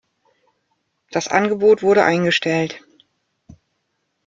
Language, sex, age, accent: German, female, 40-49, Deutschland Deutsch